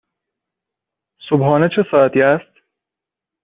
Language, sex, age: Persian, male, under 19